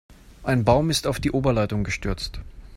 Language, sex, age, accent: German, male, 19-29, Deutschland Deutsch